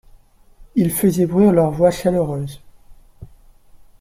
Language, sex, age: French, male, 40-49